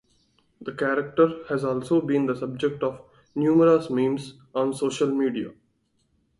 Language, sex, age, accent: English, male, 19-29, India and South Asia (India, Pakistan, Sri Lanka)